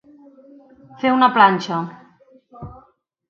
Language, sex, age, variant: Catalan, female, 19-29, Central